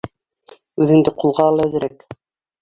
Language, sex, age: Bashkir, female, 60-69